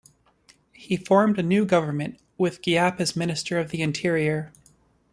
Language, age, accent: English, 19-29, United States English